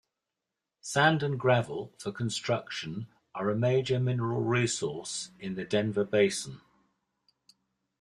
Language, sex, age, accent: English, male, 60-69, England English